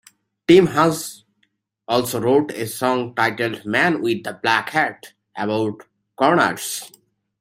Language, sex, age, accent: English, male, 19-29, United States English